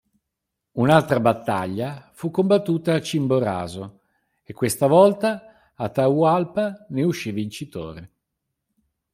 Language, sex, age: Italian, male, 50-59